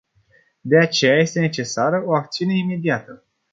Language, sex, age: Romanian, male, 19-29